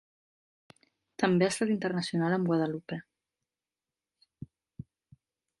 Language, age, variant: Catalan, 19-29, Central